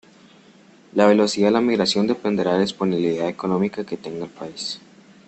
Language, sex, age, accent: Spanish, male, under 19, Andino-Pacífico: Colombia, Perú, Ecuador, oeste de Bolivia y Venezuela andina